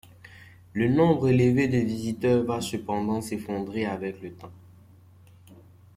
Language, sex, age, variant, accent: French, male, 19-29, Français d'Afrique subsaharienne et des îles africaines, Français de Côte d’Ivoire